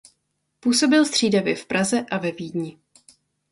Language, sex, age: Czech, female, 19-29